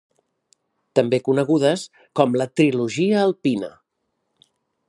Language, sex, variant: Catalan, male, Central